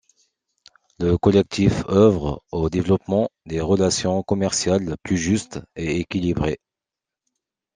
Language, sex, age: French, male, 30-39